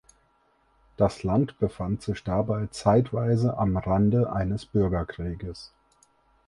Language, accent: German, Deutschland Deutsch